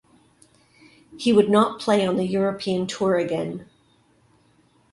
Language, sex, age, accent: English, female, 50-59, Canadian English